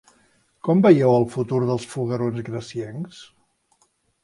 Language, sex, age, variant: Catalan, male, 60-69, Central